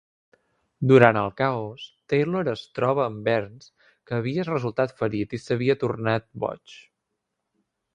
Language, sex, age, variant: Catalan, male, 19-29, Central